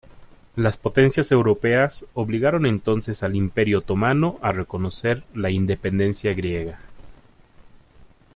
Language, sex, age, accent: Spanish, male, 40-49, México